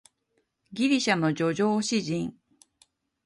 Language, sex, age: Japanese, female, 50-59